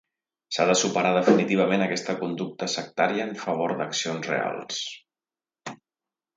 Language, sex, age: Catalan, male, 40-49